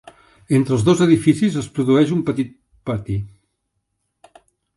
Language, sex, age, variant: Catalan, male, 60-69, Central